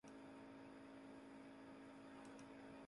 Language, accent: Spanish, México